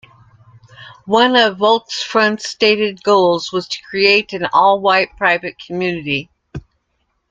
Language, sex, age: English, female, 50-59